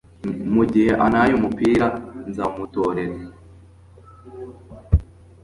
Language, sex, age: Kinyarwanda, male, under 19